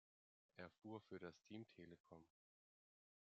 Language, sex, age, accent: German, male, 30-39, Deutschland Deutsch